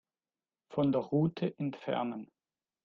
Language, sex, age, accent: German, male, 40-49, Schweizerdeutsch